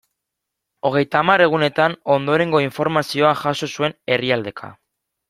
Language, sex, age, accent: Basque, male, 19-29, Mendebalekoa (Araba, Bizkaia, Gipuzkoako mendebaleko herri batzuk)